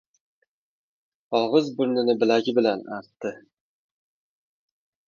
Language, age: Uzbek, 19-29